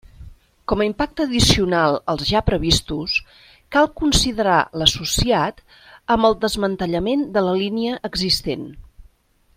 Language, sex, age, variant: Catalan, female, 50-59, Central